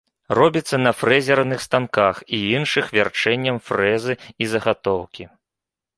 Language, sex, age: Belarusian, male, 30-39